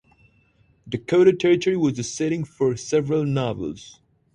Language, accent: English, United States English